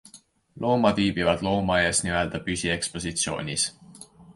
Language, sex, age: Estonian, male, 19-29